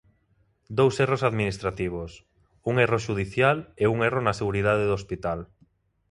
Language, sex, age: Galician, male, 19-29